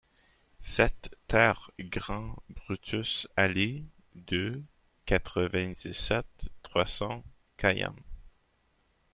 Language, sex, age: French, male, 19-29